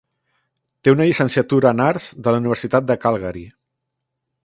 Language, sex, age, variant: Catalan, male, 30-39, Central